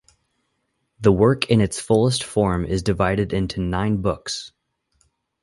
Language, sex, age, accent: English, male, 30-39, United States English